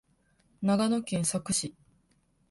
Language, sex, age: Japanese, female, under 19